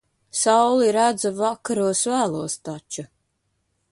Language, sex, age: Latvian, female, 30-39